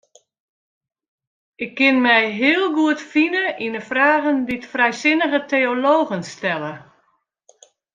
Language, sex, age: Western Frisian, female, 50-59